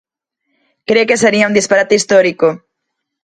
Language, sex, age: Galician, female, 40-49